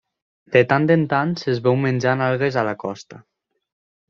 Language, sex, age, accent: Catalan, male, 19-29, valencià